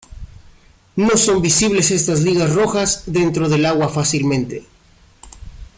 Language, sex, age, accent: Spanish, male, 19-29, México